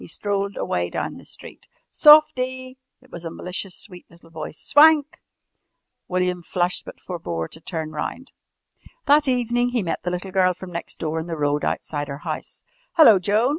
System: none